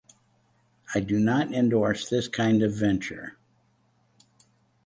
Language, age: English, 70-79